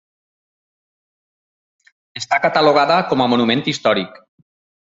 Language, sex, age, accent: Catalan, male, 40-49, valencià